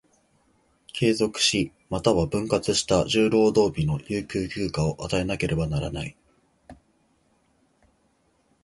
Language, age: Japanese, 19-29